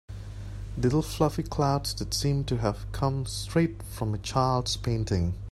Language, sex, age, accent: English, male, 30-39, Hong Kong English